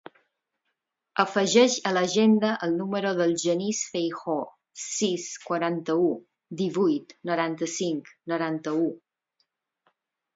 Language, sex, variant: Catalan, female, Balear